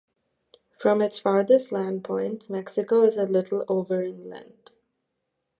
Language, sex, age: English, female, 19-29